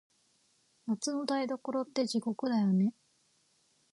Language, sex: Japanese, female